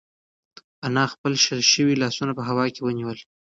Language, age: Pashto, 19-29